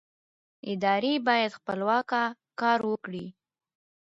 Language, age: Pashto, under 19